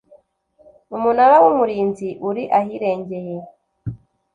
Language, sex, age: Kinyarwanda, female, 19-29